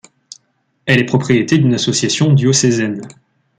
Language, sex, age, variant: French, male, 19-29, Français de métropole